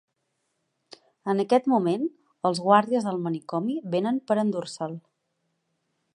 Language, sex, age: Catalan, female, 30-39